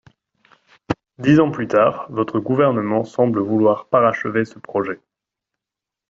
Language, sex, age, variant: French, male, 19-29, Français de métropole